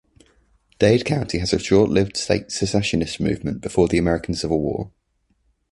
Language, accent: English, England English